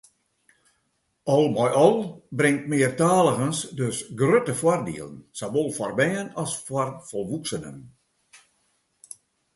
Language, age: Western Frisian, 70-79